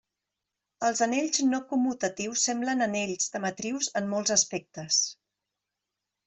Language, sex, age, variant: Catalan, female, 40-49, Central